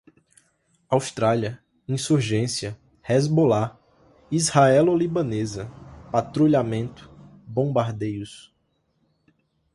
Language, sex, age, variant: Portuguese, male, 19-29, Portuguese (Brasil)